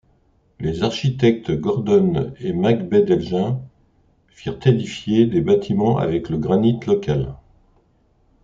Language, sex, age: French, male, 60-69